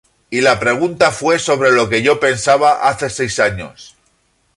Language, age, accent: Spanish, 40-49, España: Centro-Sur peninsular (Madrid, Toledo, Castilla-La Mancha)